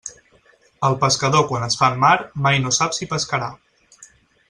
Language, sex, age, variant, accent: Catalan, male, 19-29, Central, central; Barceloní